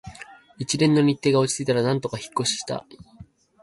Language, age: Japanese, 19-29